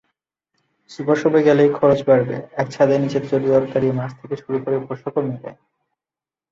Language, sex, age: Bengali, male, 19-29